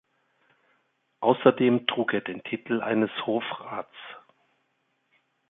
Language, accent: German, Deutschland Deutsch